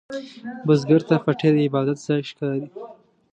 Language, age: Pashto, 19-29